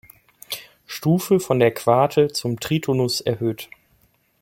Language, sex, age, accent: German, male, 30-39, Deutschland Deutsch